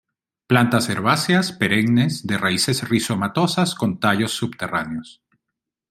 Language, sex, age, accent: Spanish, male, 40-49, Caribe: Cuba, Venezuela, Puerto Rico, República Dominicana, Panamá, Colombia caribeña, México caribeño, Costa del golfo de México